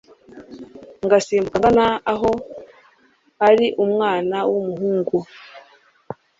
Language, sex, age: Kinyarwanda, female, 30-39